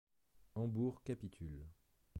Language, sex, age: French, male, 30-39